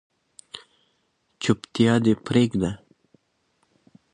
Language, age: Pashto, 19-29